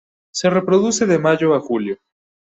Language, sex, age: Spanish, male, 19-29